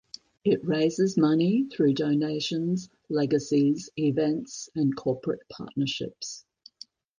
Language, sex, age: English, female, 70-79